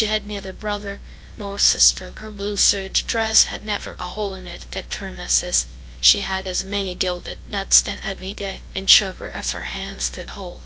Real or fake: fake